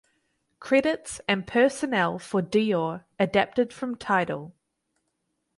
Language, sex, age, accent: English, female, 19-29, New Zealand English